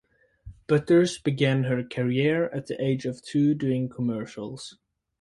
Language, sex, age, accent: English, male, under 19, United States English